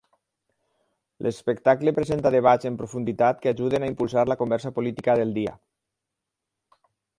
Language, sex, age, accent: Catalan, male, 50-59, valencià